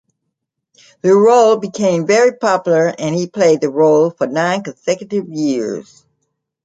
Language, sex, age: English, female, 60-69